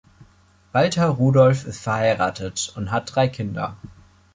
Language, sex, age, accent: German, male, 19-29, Deutschland Deutsch